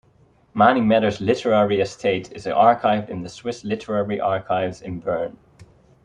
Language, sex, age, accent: English, male, 19-29, Dutch